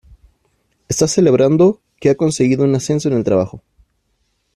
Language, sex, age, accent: Spanish, male, 30-39, México